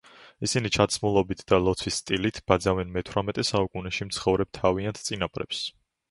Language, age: Georgian, under 19